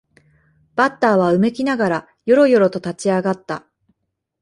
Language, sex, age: Japanese, female, 30-39